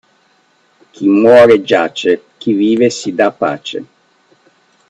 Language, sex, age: Italian, male, 40-49